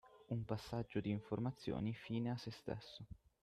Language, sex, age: Italian, male, 19-29